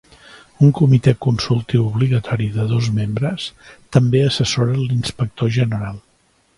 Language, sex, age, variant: Catalan, male, 60-69, Central